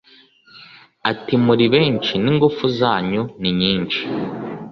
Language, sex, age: Kinyarwanda, male, 19-29